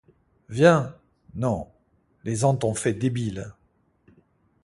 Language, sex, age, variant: French, male, 60-69, Français de métropole